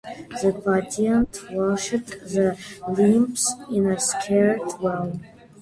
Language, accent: English, United States English